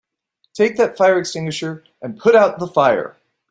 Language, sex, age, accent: English, male, 40-49, United States English